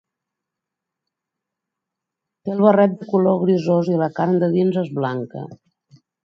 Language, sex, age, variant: Catalan, female, 50-59, Balear